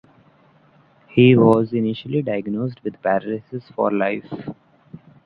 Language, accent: English, India and South Asia (India, Pakistan, Sri Lanka)